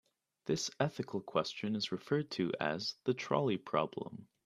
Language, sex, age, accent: English, male, under 19, United States English